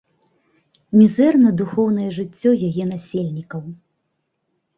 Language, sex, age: Belarusian, female, 40-49